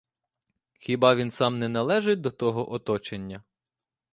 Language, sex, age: Ukrainian, male, 30-39